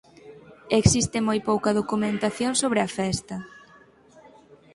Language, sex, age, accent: Galician, female, 19-29, Normativo (estándar)